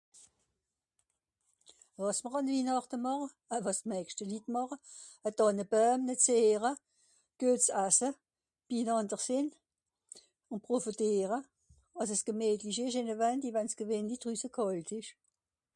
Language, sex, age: Swiss German, female, 60-69